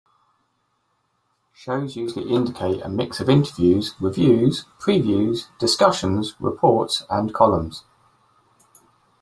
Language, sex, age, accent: English, male, 40-49, England English